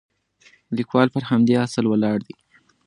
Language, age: Pashto, 19-29